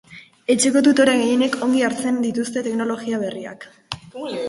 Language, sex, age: Basque, female, under 19